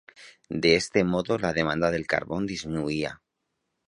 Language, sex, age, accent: Spanish, male, 30-39, España: Norte peninsular (Asturias, Castilla y León, Cantabria, País Vasco, Navarra, Aragón, La Rioja, Guadalajara, Cuenca)